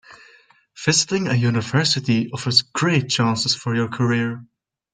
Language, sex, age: English, male, under 19